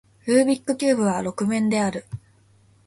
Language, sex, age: Japanese, female, 19-29